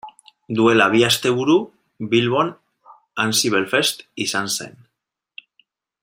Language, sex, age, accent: Basque, male, 30-39, Mendebalekoa (Araba, Bizkaia, Gipuzkoako mendebaleko herri batzuk)